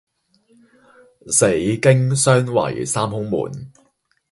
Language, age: Cantonese, 19-29